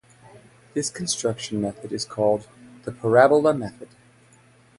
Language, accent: English, United States English